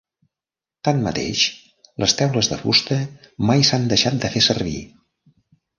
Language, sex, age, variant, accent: Catalan, male, 70-79, Central, central